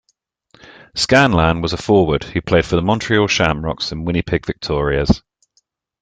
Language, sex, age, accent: English, male, 40-49, England English